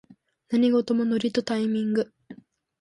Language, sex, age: Japanese, female, under 19